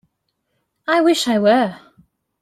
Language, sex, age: English, female, 19-29